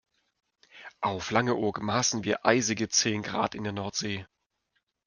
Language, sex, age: German, male, 40-49